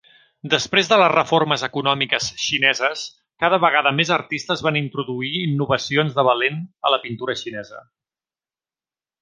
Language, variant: Catalan, Central